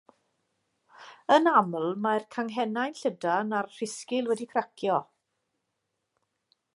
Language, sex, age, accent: Welsh, female, 40-49, Y Deyrnas Unedig Cymraeg